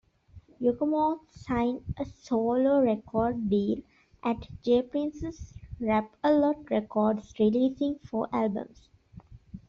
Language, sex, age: English, female, 19-29